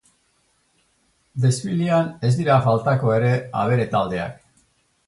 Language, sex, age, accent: Basque, male, 60-69, Erdialdekoa edo Nafarra (Gipuzkoa, Nafarroa)